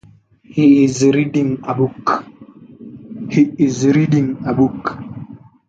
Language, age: English, 19-29